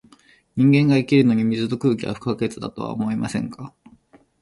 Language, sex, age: Japanese, female, 30-39